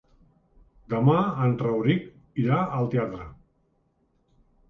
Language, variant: Catalan, Central